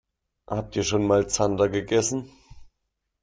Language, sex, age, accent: German, male, 19-29, Deutschland Deutsch